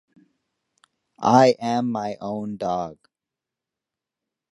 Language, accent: English, United States English